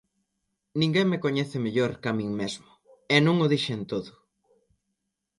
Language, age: Galician, 19-29